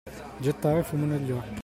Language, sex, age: Italian, male, 40-49